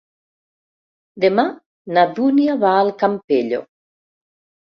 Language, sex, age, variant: Catalan, female, 60-69, Septentrional